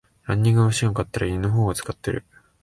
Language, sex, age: Japanese, male, 19-29